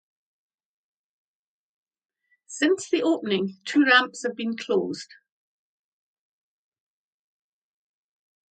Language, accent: English, Scottish English